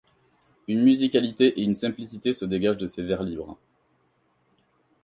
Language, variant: French, Français de métropole